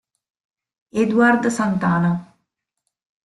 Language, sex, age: Italian, female, 40-49